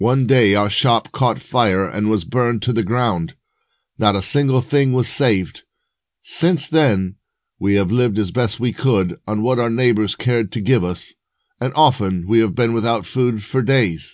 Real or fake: real